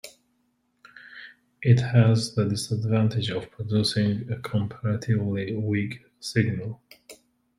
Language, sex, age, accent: English, male, 30-39, United States English